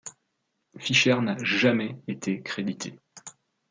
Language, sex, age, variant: French, male, 30-39, Français de métropole